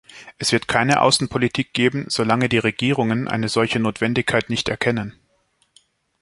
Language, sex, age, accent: German, male, 19-29, Schweizerdeutsch